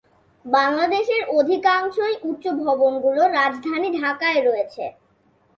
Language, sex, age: Bengali, female, under 19